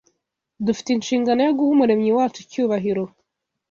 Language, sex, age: Kinyarwanda, female, 19-29